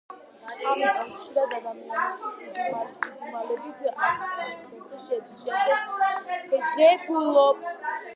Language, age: Georgian, under 19